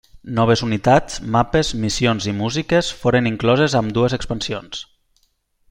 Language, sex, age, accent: Catalan, male, 19-29, valencià